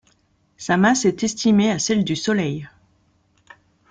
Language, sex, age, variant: French, female, 30-39, Français de métropole